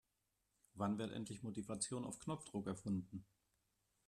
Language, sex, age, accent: German, male, 40-49, Deutschland Deutsch